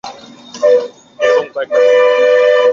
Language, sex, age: Bengali, male, 19-29